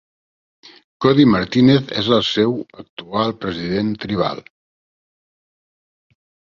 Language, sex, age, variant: Catalan, male, 60-69, Central